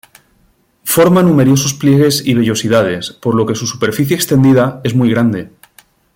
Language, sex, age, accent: Spanish, male, 40-49, España: Sur peninsular (Andalucia, Extremadura, Murcia)